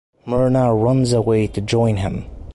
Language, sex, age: English, male, 19-29